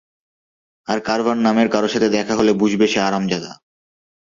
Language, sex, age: Bengali, male, 19-29